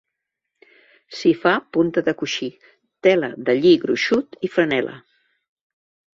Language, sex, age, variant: Catalan, female, 70-79, Central